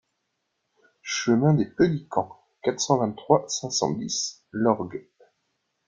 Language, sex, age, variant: French, male, 30-39, Français de métropole